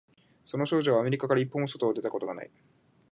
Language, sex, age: Japanese, male, 19-29